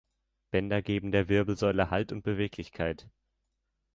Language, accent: German, Deutschland Deutsch